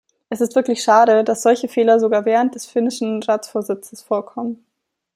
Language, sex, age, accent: German, female, 19-29, Deutschland Deutsch